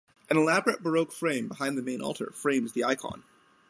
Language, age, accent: English, 19-29, United States English